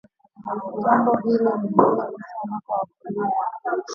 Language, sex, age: Swahili, female, 19-29